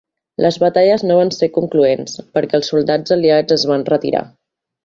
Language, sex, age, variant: Catalan, female, 19-29, Central